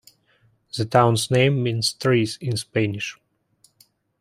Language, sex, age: English, male, 19-29